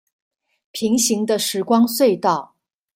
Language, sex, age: Chinese, female, 40-49